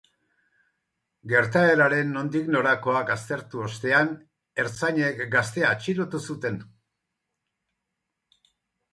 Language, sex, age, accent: Basque, male, 70-79, Erdialdekoa edo Nafarra (Gipuzkoa, Nafarroa)